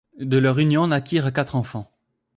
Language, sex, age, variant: French, male, 19-29, Français de métropole